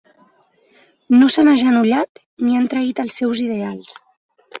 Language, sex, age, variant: Catalan, female, 19-29, Central